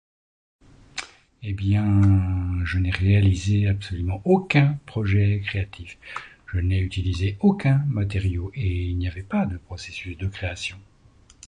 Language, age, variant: French, 70-79, Français de métropole